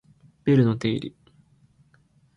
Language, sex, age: Japanese, male, 19-29